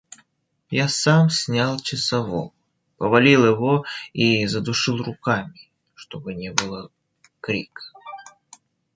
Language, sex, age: Russian, male, 19-29